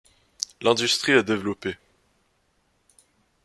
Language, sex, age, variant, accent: French, male, 19-29, Français d'Europe, Français de Suisse